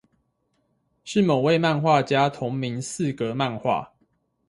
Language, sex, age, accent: Chinese, male, 19-29, 出生地：臺北市